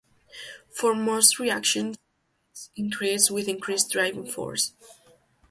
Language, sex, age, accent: English, female, 19-29, United States English